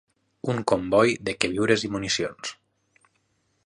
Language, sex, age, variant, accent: Catalan, male, 30-39, Nord-Occidental, Lleidatà